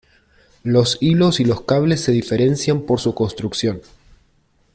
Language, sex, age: Spanish, male, 30-39